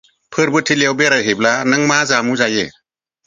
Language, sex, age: Bodo, female, 40-49